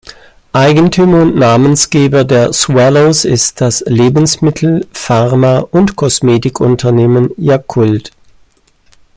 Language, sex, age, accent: German, male, 50-59, Deutschland Deutsch